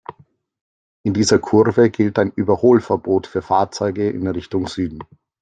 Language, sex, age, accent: German, male, 30-39, Österreichisches Deutsch